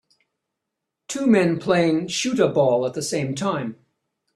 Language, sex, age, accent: English, male, 60-69, Canadian English